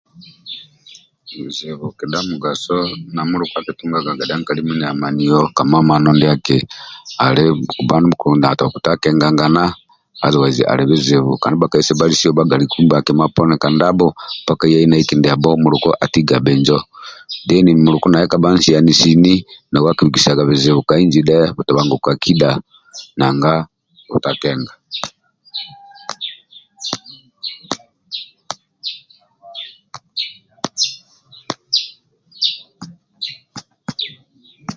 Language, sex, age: Amba (Uganda), male, 50-59